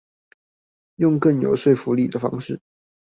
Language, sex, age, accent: Chinese, male, under 19, 出生地：新北市